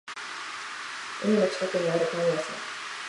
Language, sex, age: Japanese, female, 19-29